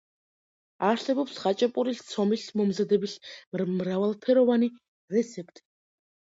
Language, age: Georgian, under 19